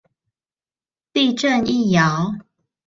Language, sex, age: Chinese, female, 30-39